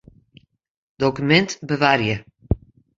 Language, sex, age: Western Frisian, female, 50-59